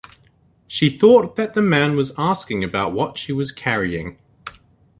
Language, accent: English, New Zealand English